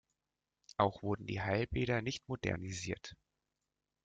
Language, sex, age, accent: German, male, 19-29, Deutschland Deutsch